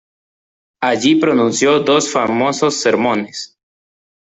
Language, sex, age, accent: Spanish, male, 19-29, Andino-Pacífico: Colombia, Perú, Ecuador, oeste de Bolivia y Venezuela andina